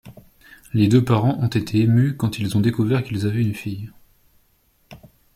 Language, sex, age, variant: French, male, 19-29, Français de métropole